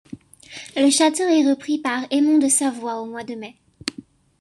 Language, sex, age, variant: French, female, under 19, Français de métropole